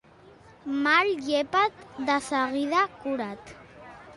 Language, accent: Catalan, valencià